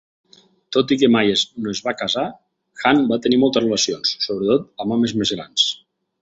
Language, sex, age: Catalan, male, 40-49